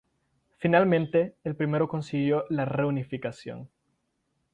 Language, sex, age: Spanish, female, 19-29